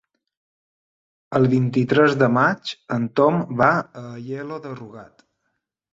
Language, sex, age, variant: Catalan, male, 30-39, Balear